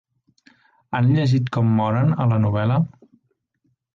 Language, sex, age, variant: Catalan, male, 19-29, Central